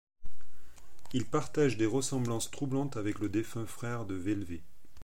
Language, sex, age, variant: French, male, 40-49, Français de métropole